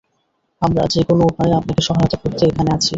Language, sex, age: Bengali, male, 19-29